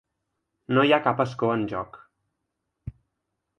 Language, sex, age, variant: Catalan, male, 19-29, Central